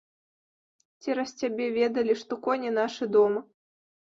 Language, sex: Belarusian, female